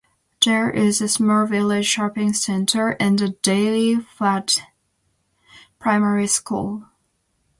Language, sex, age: English, female, 19-29